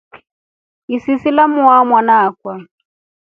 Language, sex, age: Rombo, female, 40-49